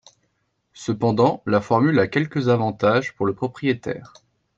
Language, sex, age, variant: French, male, 19-29, Français de métropole